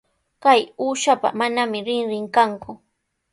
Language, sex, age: Sihuas Ancash Quechua, female, 19-29